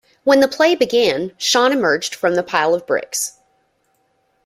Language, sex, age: English, female, 30-39